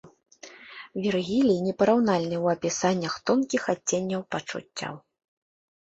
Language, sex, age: Belarusian, female, 30-39